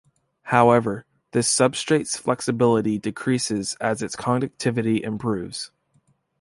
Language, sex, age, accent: English, male, 19-29, United States English